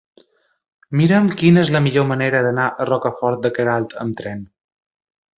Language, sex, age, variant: Catalan, male, 30-39, Balear